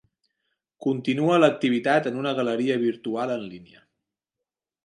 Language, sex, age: Catalan, male, 30-39